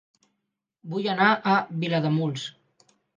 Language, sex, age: Catalan, male, 19-29